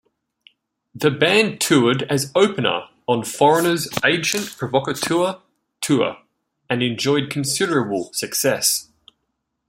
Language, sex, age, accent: English, male, 30-39, Australian English